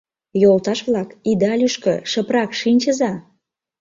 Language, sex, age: Mari, female, 40-49